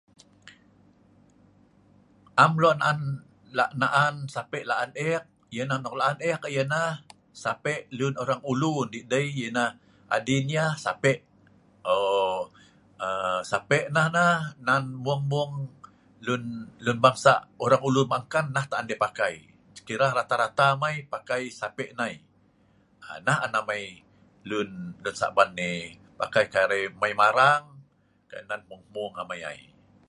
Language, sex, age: Sa'ban, male, 60-69